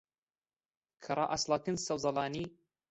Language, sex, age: Central Kurdish, male, 19-29